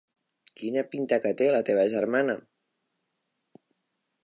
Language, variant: Catalan, Central